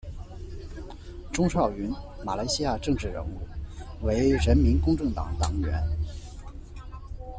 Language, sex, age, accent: Chinese, male, 30-39, 出生地：江苏省